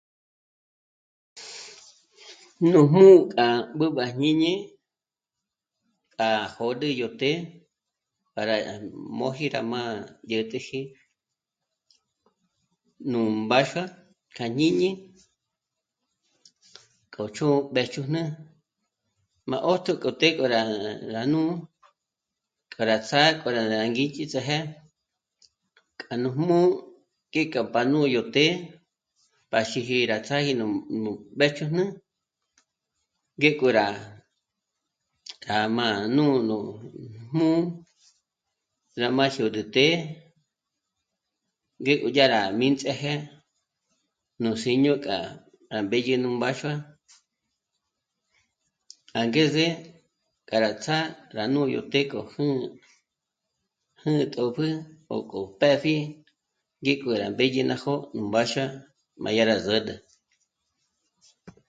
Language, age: Michoacán Mazahua, 19-29